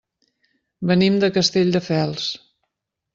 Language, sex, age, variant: Catalan, female, 50-59, Central